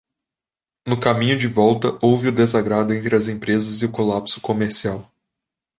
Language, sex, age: Portuguese, male, 19-29